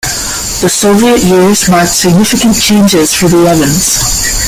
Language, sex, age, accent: English, female, 30-39, Canadian English